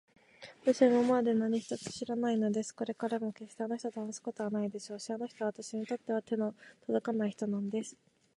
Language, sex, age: Japanese, female, 19-29